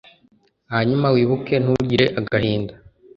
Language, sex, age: Kinyarwanda, male, under 19